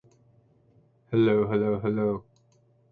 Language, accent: English, United States English